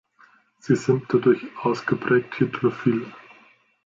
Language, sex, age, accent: German, male, 19-29, Deutschland Deutsch